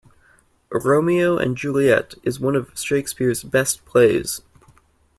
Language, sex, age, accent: English, male, 19-29, United States English